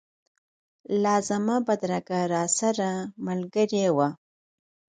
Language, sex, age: Pashto, female, 30-39